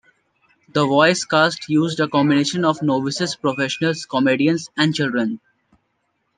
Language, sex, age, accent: English, male, 19-29, England English